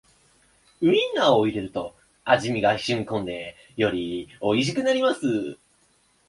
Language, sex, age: Japanese, male, 19-29